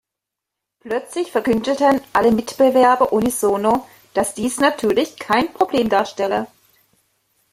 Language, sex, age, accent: German, female, 40-49, Deutschland Deutsch